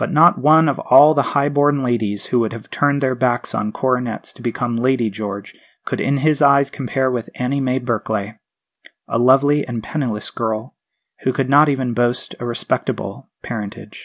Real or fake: real